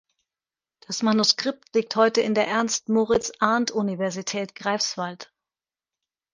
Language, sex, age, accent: German, female, 50-59, Deutschland Deutsch